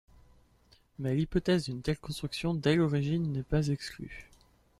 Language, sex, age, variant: French, male, 19-29, Français de métropole